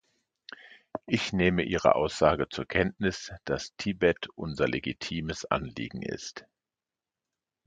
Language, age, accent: German, 50-59, Deutschland Deutsch